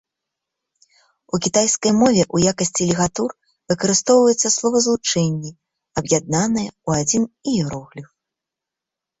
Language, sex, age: Belarusian, female, 30-39